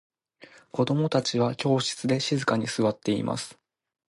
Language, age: Japanese, 19-29